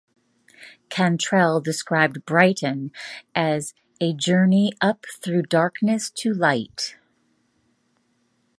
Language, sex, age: English, female, 40-49